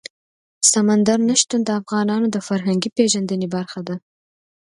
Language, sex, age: Pashto, female, 19-29